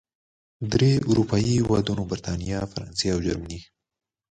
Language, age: Pashto, 19-29